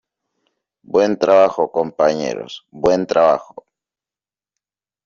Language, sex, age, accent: Spanish, male, 19-29, Rioplatense: Argentina, Uruguay, este de Bolivia, Paraguay